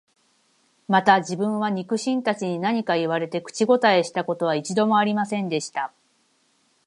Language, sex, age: Japanese, female, 30-39